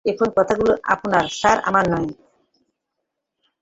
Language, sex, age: Bengali, female, 50-59